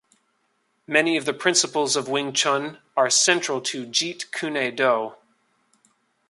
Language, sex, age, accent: English, male, 30-39, United States English